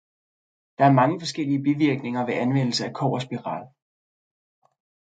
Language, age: Danish, 30-39